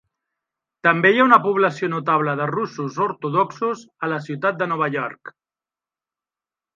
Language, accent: Catalan, central; nord-occidental